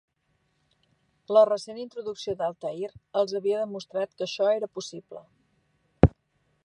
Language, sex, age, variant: Catalan, female, 40-49, Central